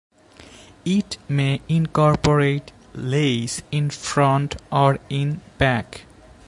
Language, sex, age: English, male, 19-29